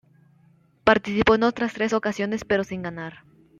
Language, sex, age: Spanish, female, under 19